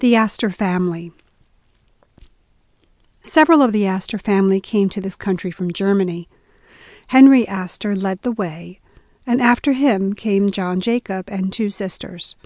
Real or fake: real